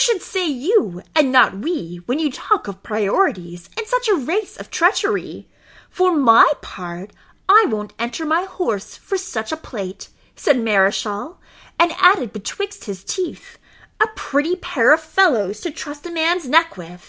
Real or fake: real